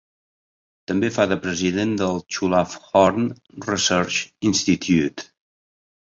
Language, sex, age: Catalan, male, 50-59